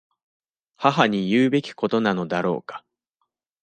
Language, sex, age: Japanese, male, 19-29